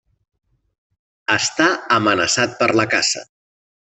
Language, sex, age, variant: Catalan, male, 40-49, Central